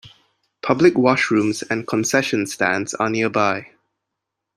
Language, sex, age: English, male, 30-39